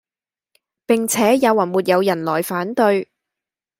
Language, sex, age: Cantonese, female, 19-29